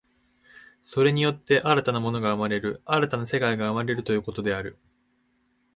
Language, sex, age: Japanese, male, 19-29